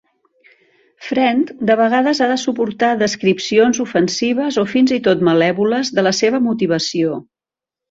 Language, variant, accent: Catalan, Central, central